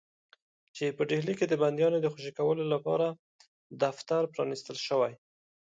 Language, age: Pashto, 30-39